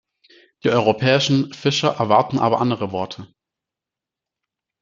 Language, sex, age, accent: German, male, 19-29, Deutschland Deutsch